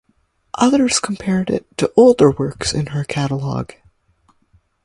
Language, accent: English, United States English